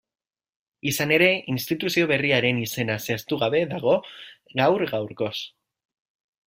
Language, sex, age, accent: Basque, male, 19-29, Erdialdekoa edo Nafarra (Gipuzkoa, Nafarroa)